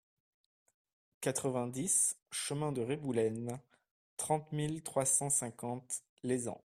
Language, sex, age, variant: French, male, 19-29, Français de métropole